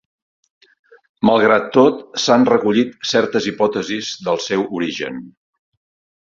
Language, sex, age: Catalan, male, 50-59